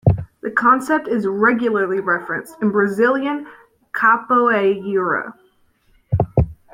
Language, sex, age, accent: English, female, under 19, United States English